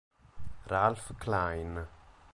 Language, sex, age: Italian, male, 19-29